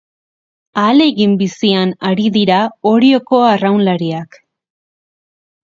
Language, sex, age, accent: Basque, female, 19-29, Erdialdekoa edo Nafarra (Gipuzkoa, Nafarroa)